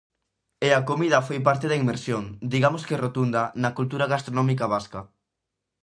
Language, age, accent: Galician, 19-29, Atlántico (seseo e gheada)